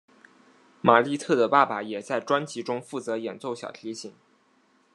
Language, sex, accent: Chinese, male, 出生地：湖北省